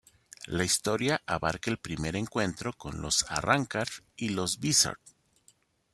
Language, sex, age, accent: Spanish, male, 50-59, México